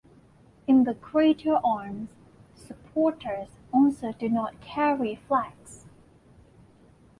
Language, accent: English, United States English